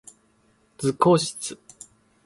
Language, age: Japanese, 30-39